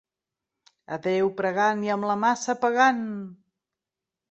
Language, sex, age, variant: Catalan, female, 40-49, Central